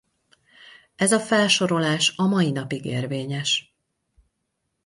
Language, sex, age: Hungarian, female, 40-49